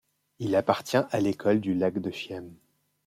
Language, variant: French, Français de métropole